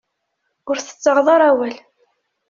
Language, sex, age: Kabyle, female, 30-39